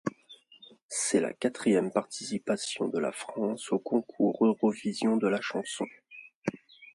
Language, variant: French, Français de métropole